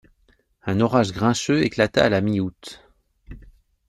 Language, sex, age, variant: French, male, 40-49, Français de métropole